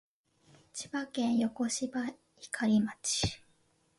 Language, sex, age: Japanese, female, 19-29